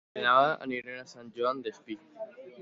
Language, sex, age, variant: Catalan, male, under 19, Alacantí